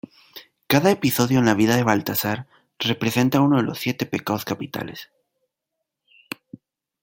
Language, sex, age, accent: Spanish, male, 19-29, América central